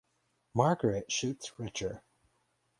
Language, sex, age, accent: English, male, under 19, United States English